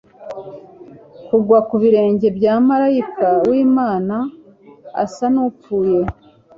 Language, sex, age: Kinyarwanda, female, 40-49